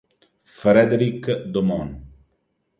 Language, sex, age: Italian, male, 30-39